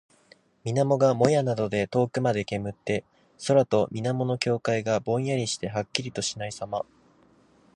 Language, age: Japanese, 19-29